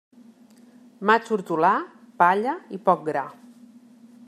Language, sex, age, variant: Catalan, female, 40-49, Central